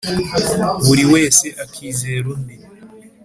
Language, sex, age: Kinyarwanda, male, 19-29